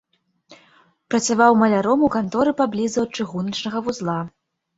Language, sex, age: Belarusian, female, 19-29